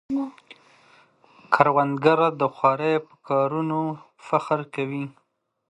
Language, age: Pashto, 30-39